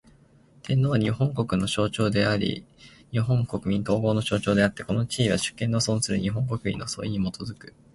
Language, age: Japanese, 19-29